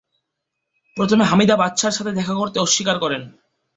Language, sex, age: Bengali, male, 19-29